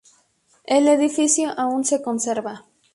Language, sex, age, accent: Spanish, female, 19-29, México